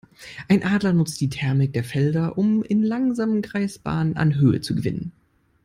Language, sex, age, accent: German, male, 19-29, Deutschland Deutsch